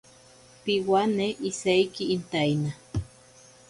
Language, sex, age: Ashéninka Perené, female, 40-49